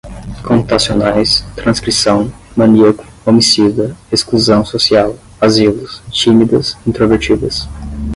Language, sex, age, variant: Portuguese, male, 19-29, Portuguese (Brasil)